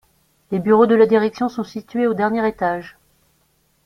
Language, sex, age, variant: French, female, 40-49, Français de métropole